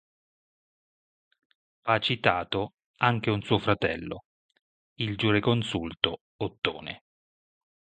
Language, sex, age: Italian, male, 40-49